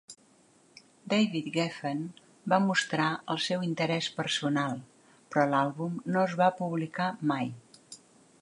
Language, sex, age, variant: Catalan, female, 60-69, Central